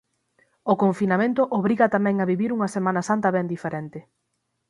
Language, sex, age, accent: Galician, female, 19-29, Atlántico (seseo e gheada); Normativo (estándar)